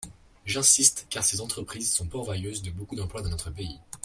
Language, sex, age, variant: French, male, under 19, Français de métropole